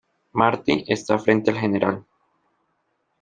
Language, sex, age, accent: Spanish, male, 19-29, Andino-Pacífico: Colombia, Perú, Ecuador, oeste de Bolivia y Venezuela andina